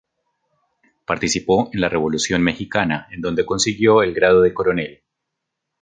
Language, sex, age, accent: Spanish, male, 30-39, Andino-Pacífico: Colombia, Perú, Ecuador, oeste de Bolivia y Venezuela andina